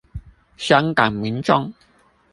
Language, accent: Chinese, 出生地：臺北市